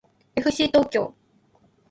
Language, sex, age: Japanese, female, 19-29